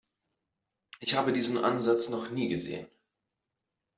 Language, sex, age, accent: German, male, 19-29, Deutschland Deutsch